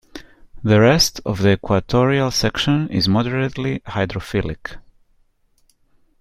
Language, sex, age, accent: English, male, 30-39, England English